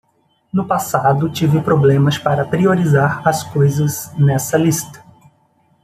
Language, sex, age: Portuguese, male, 30-39